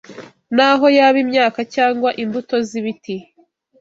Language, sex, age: Kinyarwanda, female, 19-29